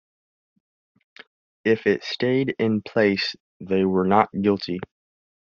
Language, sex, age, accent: English, male, under 19, United States English